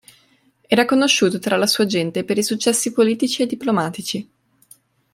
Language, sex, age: Italian, female, 19-29